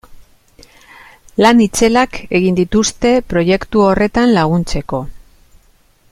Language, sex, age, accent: Basque, female, 40-49, Mendebalekoa (Araba, Bizkaia, Gipuzkoako mendebaleko herri batzuk)